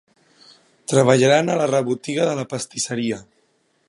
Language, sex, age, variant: Catalan, male, 19-29, Central